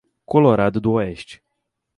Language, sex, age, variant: Portuguese, male, 19-29, Portuguese (Brasil)